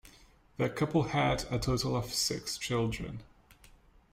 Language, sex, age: English, male, 19-29